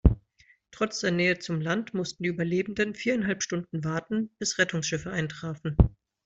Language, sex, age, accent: German, male, 30-39, Deutschland Deutsch